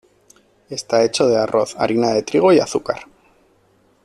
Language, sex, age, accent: Spanish, male, 40-49, España: Norte peninsular (Asturias, Castilla y León, Cantabria, País Vasco, Navarra, Aragón, La Rioja, Guadalajara, Cuenca)